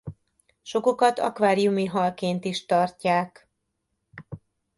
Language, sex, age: Hungarian, female, 40-49